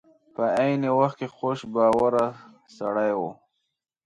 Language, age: Pashto, 30-39